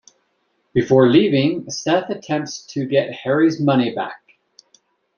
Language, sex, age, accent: English, male, 50-59, United States English